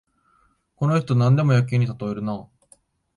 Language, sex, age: Japanese, male, 19-29